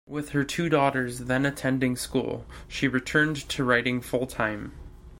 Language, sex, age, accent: English, male, 19-29, United States English